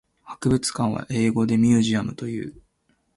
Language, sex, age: Japanese, male, 19-29